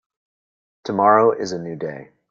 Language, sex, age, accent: English, male, 40-49, United States English